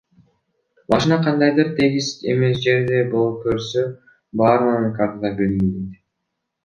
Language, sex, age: Kyrgyz, male, 19-29